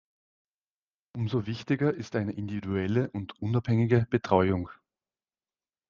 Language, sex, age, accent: German, male, 40-49, Österreichisches Deutsch